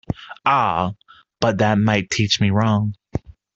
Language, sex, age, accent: English, male, 30-39, United States English